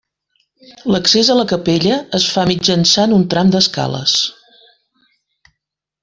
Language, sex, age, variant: Catalan, female, 50-59, Central